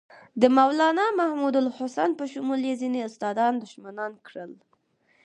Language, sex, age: Pashto, female, under 19